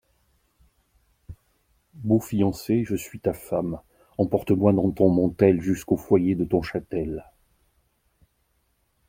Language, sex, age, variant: French, male, 50-59, Français de métropole